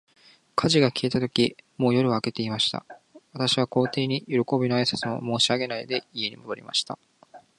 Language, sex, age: Japanese, male, 19-29